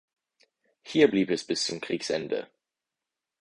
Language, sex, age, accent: German, male, 19-29, Deutschland Deutsch